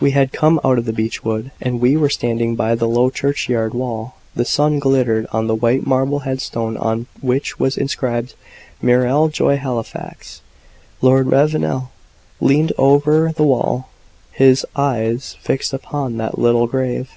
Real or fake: real